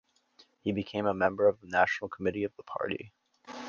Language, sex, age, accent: English, male, 19-29, United States English